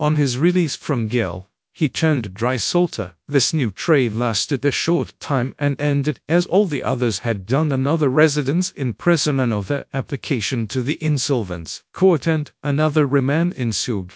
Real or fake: fake